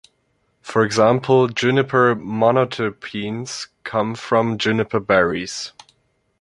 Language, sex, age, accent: English, male, 19-29, United States English